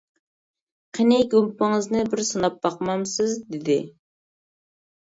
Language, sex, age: Uyghur, female, 19-29